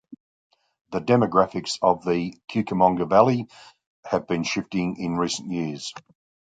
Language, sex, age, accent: English, male, 60-69, Australian English